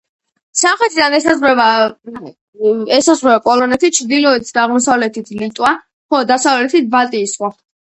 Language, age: Georgian, 30-39